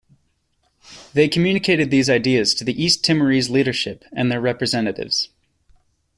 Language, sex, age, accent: English, male, 19-29, United States English